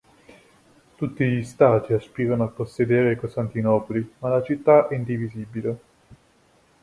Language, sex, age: Italian, male, 19-29